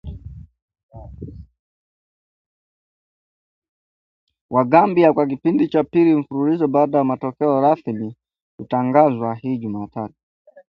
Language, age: Swahili, 19-29